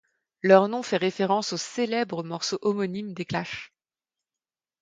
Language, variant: French, Français de métropole